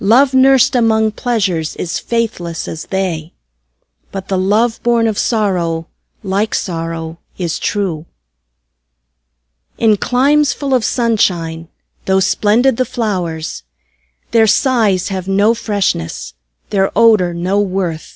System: none